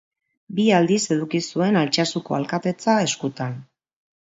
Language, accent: Basque, Mendebalekoa (Araba, Bizkaia, Gipuzkoako mendebaleko herri batzuk)